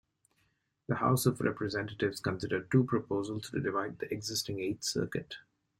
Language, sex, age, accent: English, male, 40-49, India and South Asia (India, Pakistan, Sri Lanka)